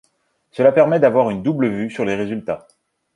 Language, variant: French, Français de métropole